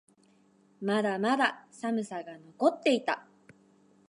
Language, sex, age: Japanese, female, 19-29